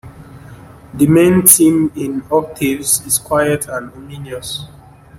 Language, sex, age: English, male, 19-29